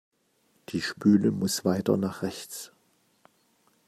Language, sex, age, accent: German, male, 50-59, Deutschland Deutsch